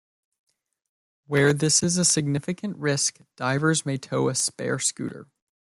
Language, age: English, 19-29